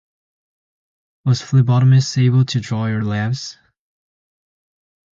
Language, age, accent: English, under 19, United States English